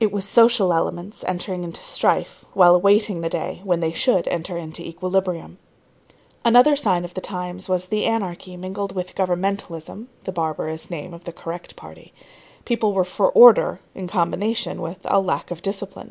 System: none